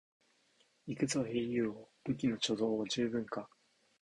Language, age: Japanese, 19-29